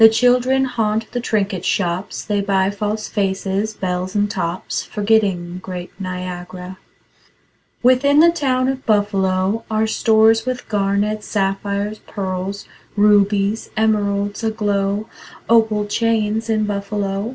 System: none